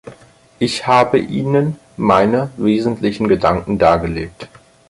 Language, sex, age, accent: German, male, under 19, Deutschland Deutsch